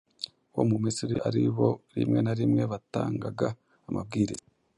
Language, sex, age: Kinyarwanda, male, 19-29